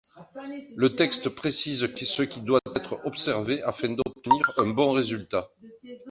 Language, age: French, 50-59